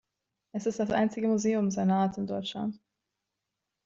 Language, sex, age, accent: German, female, 19-29, Deutschland Deutsch